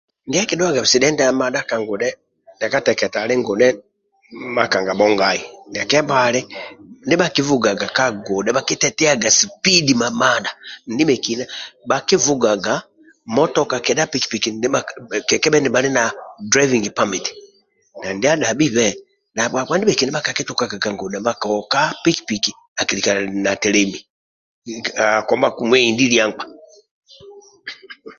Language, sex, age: Amba (Uganda), male, 70-79